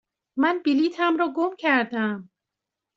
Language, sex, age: Persian, female, 40-49